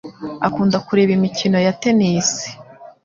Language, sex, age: Kinyarwanda, female, 19-29